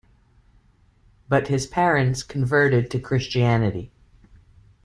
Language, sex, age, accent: English, female, 40-49, United States English